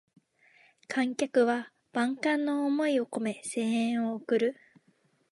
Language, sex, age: Japanese, female, 19-29